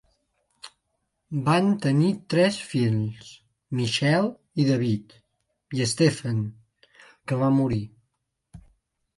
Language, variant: Catalan, Septentrional